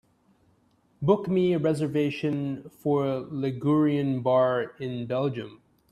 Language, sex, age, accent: English, male, 30-39, Canadian English